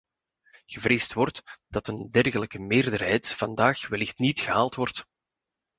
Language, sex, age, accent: Dutch, male, 30-39, Belgisch Nederlands